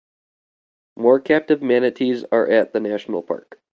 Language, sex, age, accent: English, male, 19-29, United States English